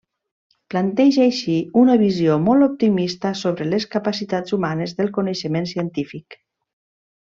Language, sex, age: Catalan, female, 40-49